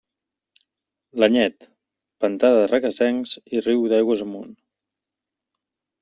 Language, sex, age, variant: Catalan, male, 19-29, Central